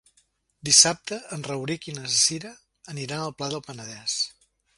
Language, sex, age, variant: Catalan, male, 60-69, Septentrional